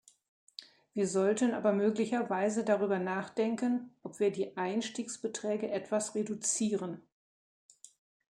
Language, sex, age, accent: German, female, 60-69, Deutschland Deutsch